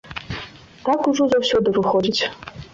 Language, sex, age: Belarusian, female, 19-29